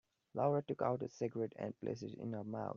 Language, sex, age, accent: English, male, under 19, India and South Asia (India, Pakistan, Sri Lanka)